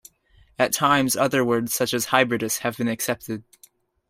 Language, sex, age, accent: English, male, 19-29, Canadian English